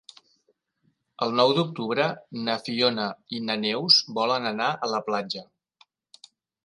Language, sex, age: Catalan, male, 50-59